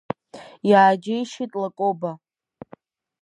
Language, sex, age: Abkhazian, female, under 19